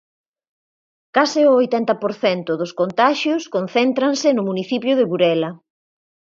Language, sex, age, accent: Galician, female, 40-49, Normativo (estándar)